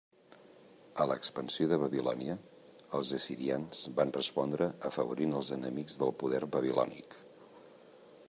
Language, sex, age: Catalan, male, 50-59